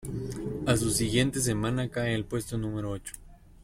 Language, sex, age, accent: Spanish, male, 30-39, América central